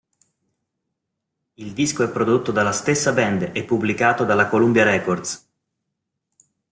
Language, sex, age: Italian, male, 30-39